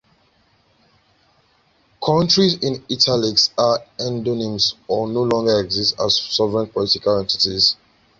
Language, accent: English, United States English